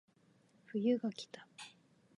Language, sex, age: Japanese, female, 19-29